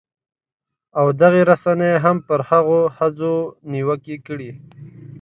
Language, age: Pashto, 19-29